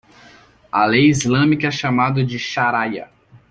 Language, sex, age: Portuguese, male, under 19